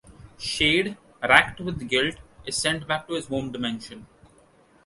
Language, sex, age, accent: English, male, 19-29, India and South Asia (India, Pakistan, Sri Lanka)